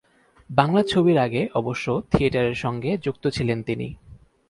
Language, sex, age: Bengali, male, 19-29